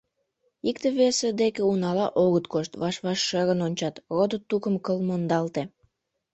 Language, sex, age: Mari, female, under 19